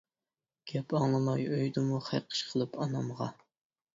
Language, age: Uyghur, 30-39